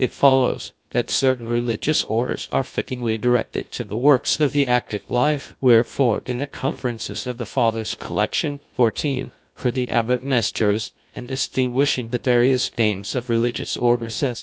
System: TTS, GlowTTS